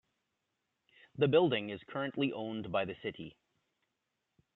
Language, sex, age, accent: English, male, 40-49, Canadian English